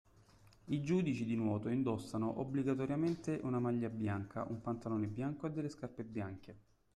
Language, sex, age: Italian, male, 30-39